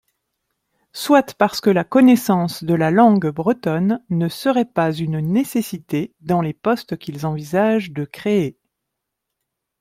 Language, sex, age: French, female, 40-49